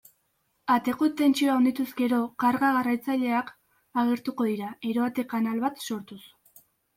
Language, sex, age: Basque, female, under 19